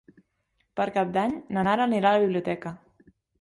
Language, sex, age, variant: Catalan, female, 19-29, Central